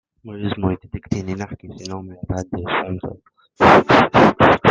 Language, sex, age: French, male, 19-29